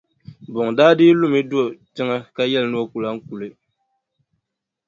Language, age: Dagbani, 30-39